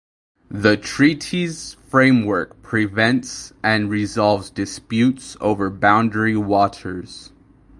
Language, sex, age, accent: English, male, 19-29, United States English